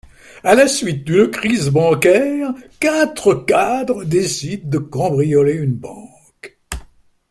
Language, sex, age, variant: French, male, 70-79, Français de métropole